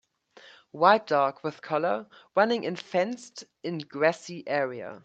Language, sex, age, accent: English, male, 19-29, United States English